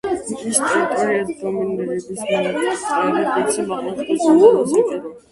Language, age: Georgian, 19-29